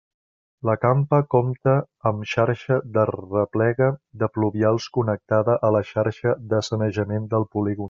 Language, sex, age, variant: Catalan, male, 40-49, Central